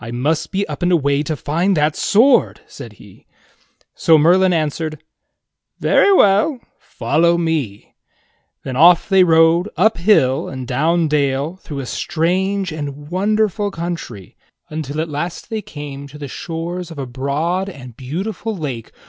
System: none